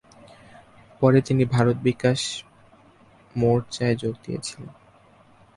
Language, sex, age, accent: Bengali, male, under 19, Native